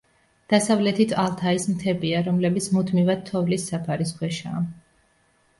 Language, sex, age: Georgian, female, 30-39